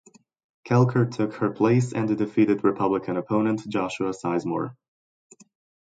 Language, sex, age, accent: English, male, 19-29, United States English; Australian English; England English